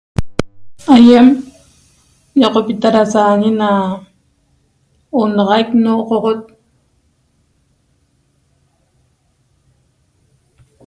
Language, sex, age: Toba, female, 40-49